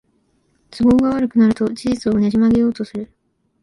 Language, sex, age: Japanese, female, 19-29